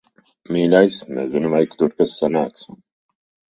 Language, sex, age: Latvian, male, 30-39